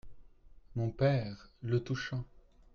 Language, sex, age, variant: French, male, 30-39, Français de métropole